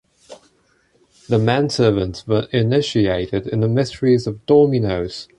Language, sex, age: English, male, 19-29